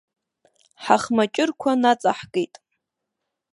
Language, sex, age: Abkhazian, female, under 19